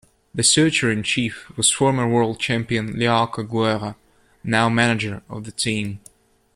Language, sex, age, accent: English, male, 19-29, Scottish English